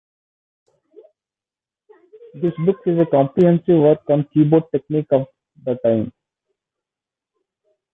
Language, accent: English, India and South Asia (India, Pakistan, Sri Lanka)